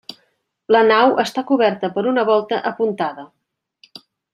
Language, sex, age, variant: Catalan, female, 50-59, Central